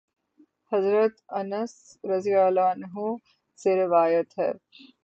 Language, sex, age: Urdu, female, 19-29